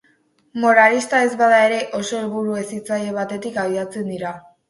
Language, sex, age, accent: Basque, female, under 19, Mendebalekoa (Araba, Bizkaia, Gipuzkoako mendebaleko herri batzuk)